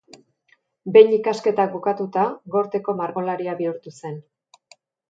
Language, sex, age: Basque, female, 40-49